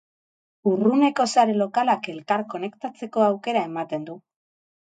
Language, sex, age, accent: Basque, female, 30-39, Mendebalekoa (Araba, Bizkaia, Gipuzkoako mendebaleko herri batzuk)